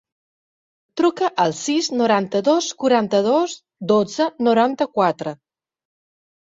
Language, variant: Catalan, Balear